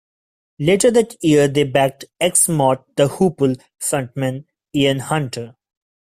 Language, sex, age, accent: English, male, 19-29, India and South Asia (India, Pakistan, Sri Lanka)